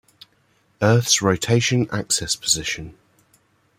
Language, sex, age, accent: English, male, 19-29, England English